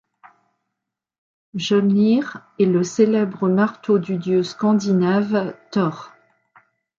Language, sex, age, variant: French, female, 50-59, Français de métropole